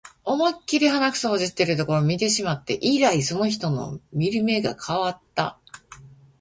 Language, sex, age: Japanese, female, 50-59